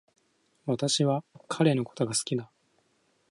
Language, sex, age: Japanese, male, 19-29